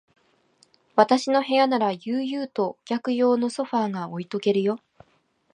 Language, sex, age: Japanese, female, 19-29